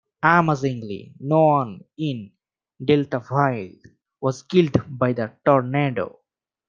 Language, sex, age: English, male, 19-29